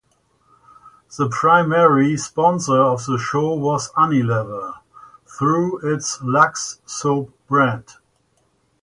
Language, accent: English, United States English